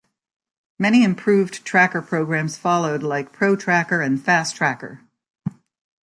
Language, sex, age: English, female, 60-69